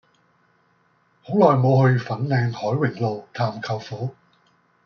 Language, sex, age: Cantonese, male, 50-59